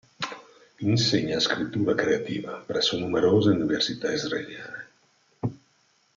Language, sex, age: Italian, male, 50-59